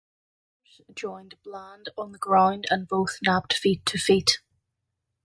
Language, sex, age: English, female, 30-39